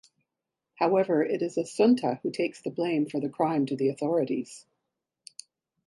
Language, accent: English, Canadian English